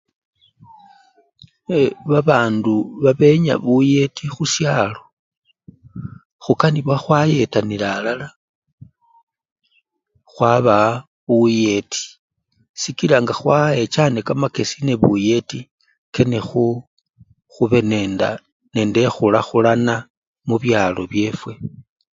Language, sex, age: Luyia, male, 40-49